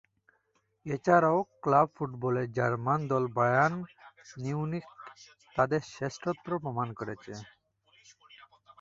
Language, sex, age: Bengali, male, 19-29